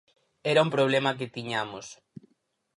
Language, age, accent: Galician, 19-29, Central (gheada)